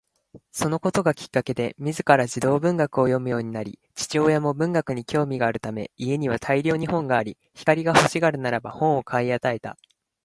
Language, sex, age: Japanese, male, 19-29